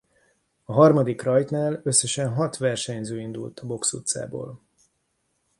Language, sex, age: Hungarian, male, 50-59